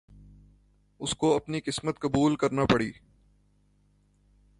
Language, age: Urdu, 19-29